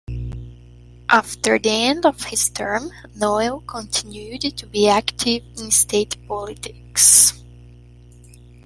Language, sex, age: English, female, 30-39